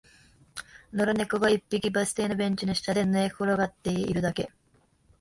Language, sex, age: Japanese, female, under 19